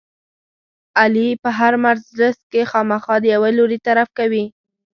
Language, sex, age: Pashto, female, 19-29